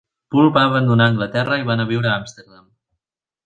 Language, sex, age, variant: Catalan, male, 19-29, Central